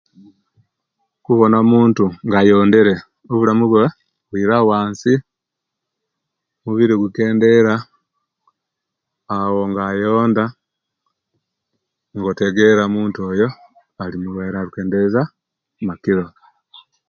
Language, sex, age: Kenyi, male, 40-49